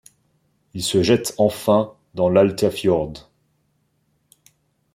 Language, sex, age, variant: French, male, 19-29, Français de métropole